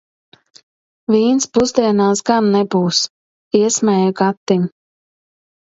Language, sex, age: Latvian, female, 30-39